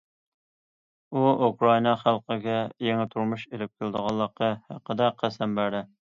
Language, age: Uyghur, 30-39